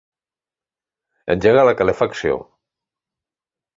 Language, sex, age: Catalan, male, 50-59